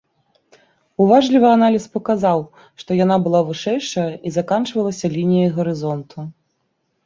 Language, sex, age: Belarusian, female, 30-39